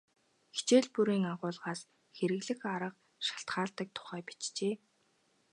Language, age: Mongolian, 19-29